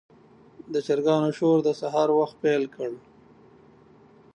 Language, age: Pashto, 30-39